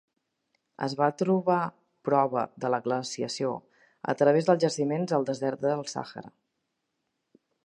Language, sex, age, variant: Catalan, female, 40-49, Central